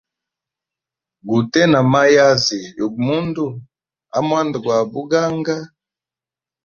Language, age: Hemba, 19-29